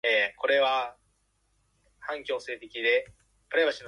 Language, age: Afrikaans, 19-29